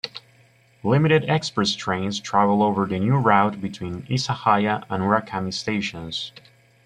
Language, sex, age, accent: English, male, 19-29, United States English